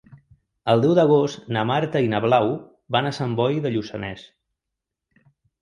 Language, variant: Catalan, Central